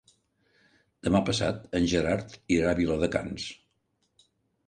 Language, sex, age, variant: Catalan, male, 70-79, Central